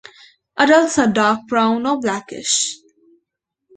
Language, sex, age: English, female, under 19